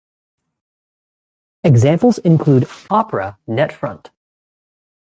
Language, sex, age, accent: English, male, 19-29, United States English